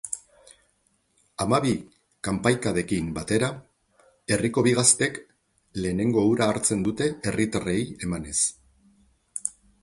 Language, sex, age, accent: Basque, male, 50-59, Mendebalekoa (Araba, Bizkaia, Gipuzkoako mendebaleko herri batzuk)